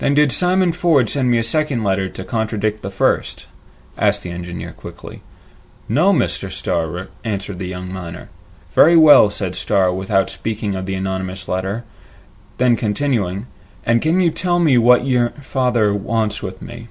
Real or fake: real